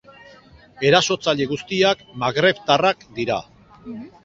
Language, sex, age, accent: Basque, male, 50-59, Erdialdekoa edo Nafarra (Gipuzkoa, Nafarroa)